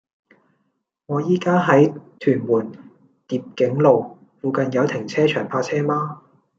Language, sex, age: Cantonese, male, 40-49